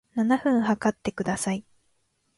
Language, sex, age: Japanese, female, 19-29